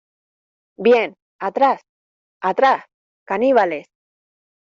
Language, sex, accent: Spanish, female, España: Islas Canarias